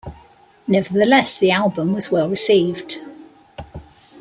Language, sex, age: English, female, 60-69